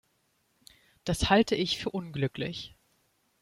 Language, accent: German, Deutschland Deutsch